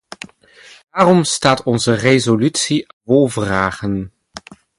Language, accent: Dutch, Nederlands Nederlands